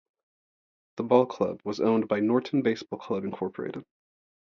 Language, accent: English, United States English